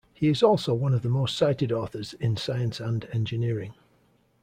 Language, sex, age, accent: English, male, 40-49, England English